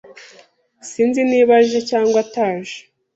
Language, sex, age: Kinyarwanda, female, 19-29